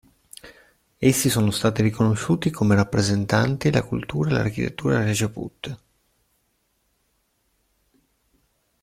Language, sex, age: Italian, male, 30-39